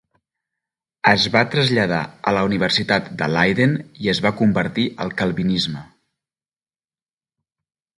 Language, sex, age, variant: Catalan, male, 30-39, Central